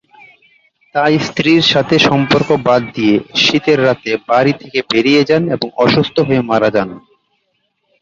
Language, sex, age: Bengali, male, 30-39